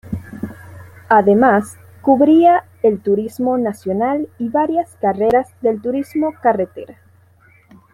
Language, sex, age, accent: Spanish, female, 19-29, Caribe: Cuba, Venezuela, Puerto Rico, República Dominicana, Panamá, Colombia caribeña, México caribeño, Costa del golfo de México